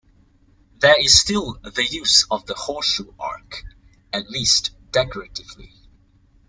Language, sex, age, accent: English, male, 19-29, Singaporean English